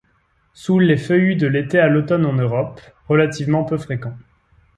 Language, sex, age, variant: French, male, 19-29, Français de métropole